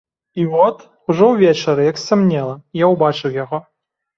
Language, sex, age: Belarusian, male, 19-29